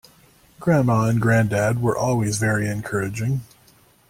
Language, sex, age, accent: English, male, 30-39, United States English